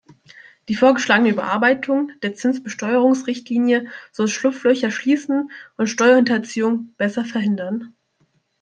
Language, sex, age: German, female, 19-29